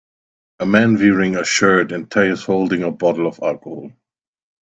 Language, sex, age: English, male, 40-49